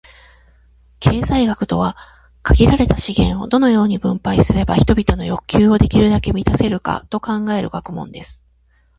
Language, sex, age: Japanese, female, 40-49